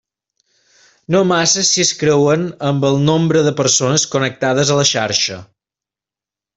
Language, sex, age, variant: Catalan, male, 30-39, Balear